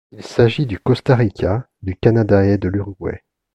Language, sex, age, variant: French, male, 40-49, Français de métropole